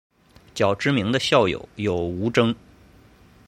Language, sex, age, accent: Chinese, male, 30-39, 出生地：河南省